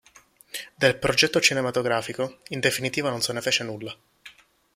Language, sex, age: Italian, male, under 19